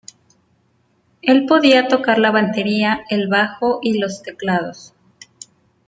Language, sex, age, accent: Spanish, female, 40-49, México